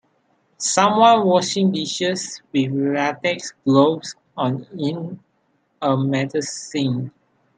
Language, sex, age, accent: English, male, 19-29, Malaysian English